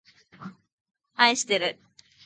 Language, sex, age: Japanese, female, 19-29